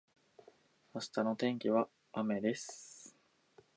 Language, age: Japanese, 19-29